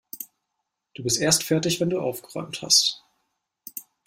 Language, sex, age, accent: German, male, 19-29, Deutschland Deutsch